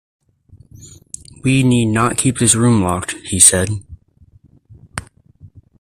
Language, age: English, 19-29